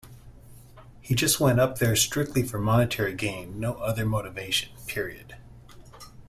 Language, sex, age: English, male, 40-49